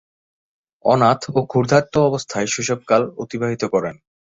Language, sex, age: Bengali, male, 19-29